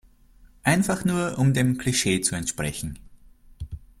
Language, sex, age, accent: German, male, 30-39, Österreichisches Deutsch